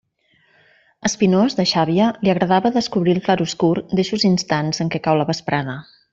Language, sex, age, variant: Catalan, female, 40-49, Central